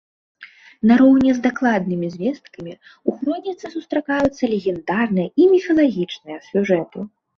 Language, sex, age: Belarusian, female, 19-29